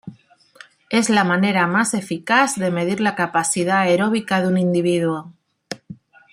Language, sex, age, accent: Spanish, female, 40-49, España: Islas Canarias